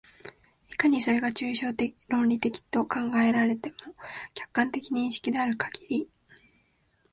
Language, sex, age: Japanese, female, 19-29